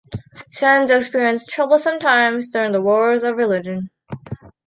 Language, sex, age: English, female, under 19